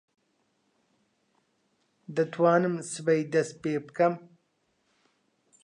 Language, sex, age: Central Kurdish, male, 19-29